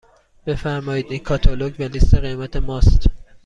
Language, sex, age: Persian, male, 30-39